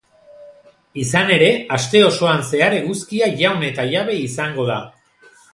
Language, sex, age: Basque, male, 40-49